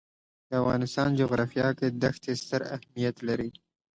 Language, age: Pashto, 19-29